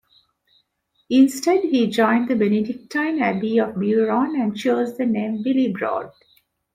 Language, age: English, 50-59